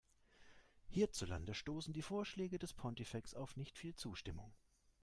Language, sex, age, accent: German, male, 30-39, Deutschland Deutsch